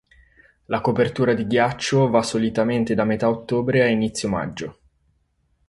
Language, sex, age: Italian, male, 30-39